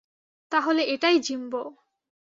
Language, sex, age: Bengali, female, 19-29